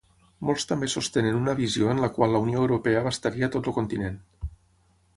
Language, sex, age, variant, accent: Catalan, male, 40-49, Tortosí, nord-occidental; Tortosí